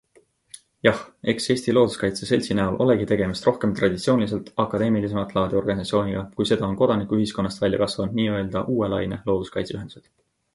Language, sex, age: Estonian, male, 19-29